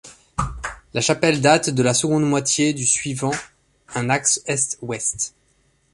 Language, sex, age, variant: French, male, 30-39, Français de métropole